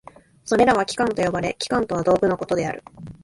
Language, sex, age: Japanese, female, 19-29